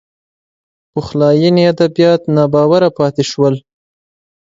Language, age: Pashto, 19-29